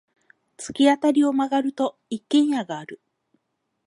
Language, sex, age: Japanese, female, 30-39